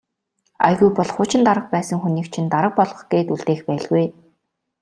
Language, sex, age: Mongolian, female, 19-29